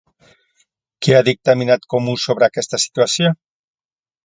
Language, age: Catalan, 60-69